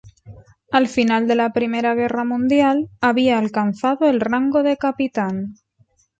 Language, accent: Spanish, España: Centro-Sur peninsular (Madrid, Toledo, Castilla-La Mancha)